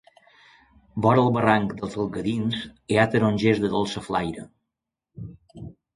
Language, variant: Catalan, Balear